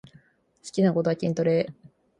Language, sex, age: Japanese, female, 19-29